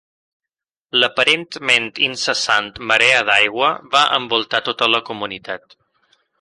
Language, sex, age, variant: Catalan, male, 30-39, Balear